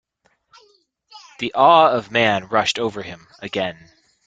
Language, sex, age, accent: English, male, 40-49, United States English